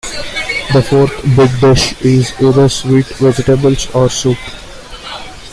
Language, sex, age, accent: English, male, 19-29, India and South Asia (India, Pakistan, Sri Lanka)